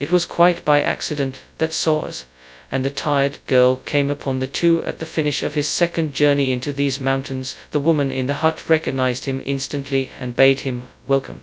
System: TTS, FastPitch